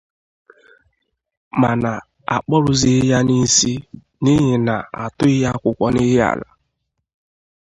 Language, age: Igbo, 30-39